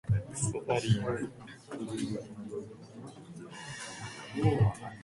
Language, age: Japanese, 19-29